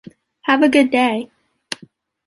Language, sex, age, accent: English, female, 19-29, United States English